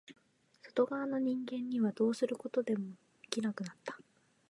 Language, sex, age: Japanese, female, 19-29